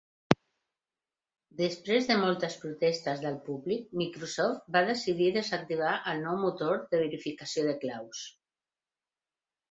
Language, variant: Catalan, Central